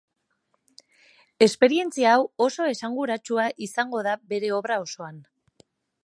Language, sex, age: Basque, female, 30-39